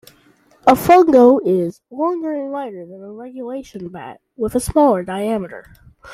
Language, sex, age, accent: English, male, under 19, United States English